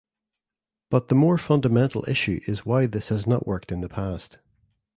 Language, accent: English, Northern Irish